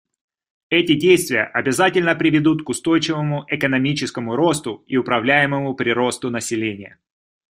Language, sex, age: Russian, male, 30-39